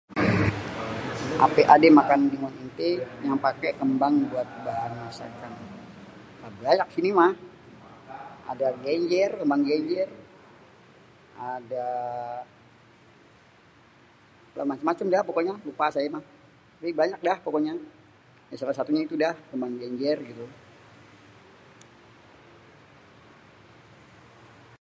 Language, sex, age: Betawi, male, 40-49